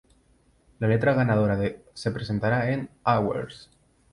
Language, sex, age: Spanish, male, 19-29